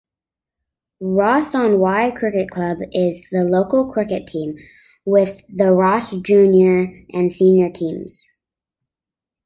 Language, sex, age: English, male, 19-29